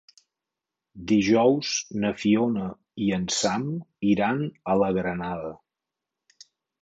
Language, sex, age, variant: Catalan, male, 50-59, Balear